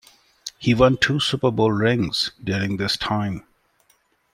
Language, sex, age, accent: English, male, 30-39, India and South Asia (India, Pakistan, Sri Lanka)